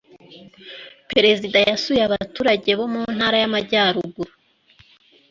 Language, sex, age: Kinyarwanda, male, under 19